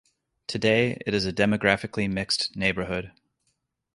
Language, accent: English, United States English